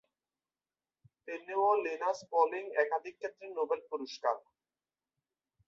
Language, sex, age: Bengali, male, 19-29